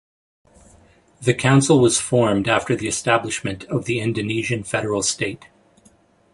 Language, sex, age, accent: English, male, 40-49, Canadian English